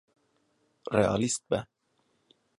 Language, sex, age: Kurdish, male, 30-39